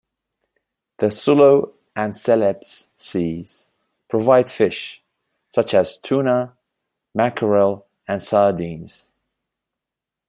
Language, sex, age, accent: English, male, 19-29, United States English